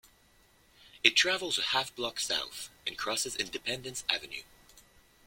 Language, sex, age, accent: English, male, 30-39, Canadian English